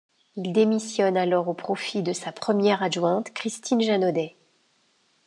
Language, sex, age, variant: French, female, 50-59, Français de métropole